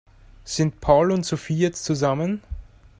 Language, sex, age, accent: German, male, 19-29, Österreichisches Deutsch